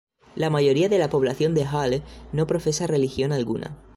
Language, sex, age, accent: Spanish, male, 19-29, España: Centro-Sur peninsular (Madrid, Toledo, Castilla-La Mancha)